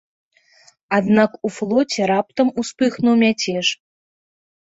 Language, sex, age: Belarusian, female, 30-39